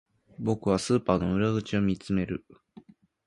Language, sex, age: Japanese, male, under 19